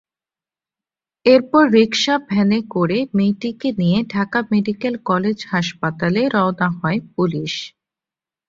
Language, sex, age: Bengali, female, 19-29